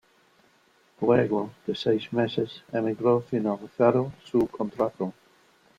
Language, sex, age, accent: Spanish, male, 60-69, España: Norte peninsular (Asturias, Castilla y León, Cantabria, País Vasco, Navarra, Aragón, La Rioja, Guadalajara, Cuenca)